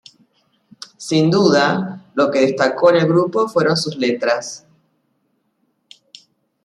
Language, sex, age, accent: Spanish, female, 50-59, Rioplatense: Argentina, Uruguay, este de Bolivia, Paraguay